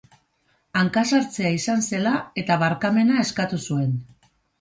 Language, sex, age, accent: Basque, female, 40-49, Mendebalekoa (Araba, Bizkaia, Gipuzkoako mendebaleko herri batzuk)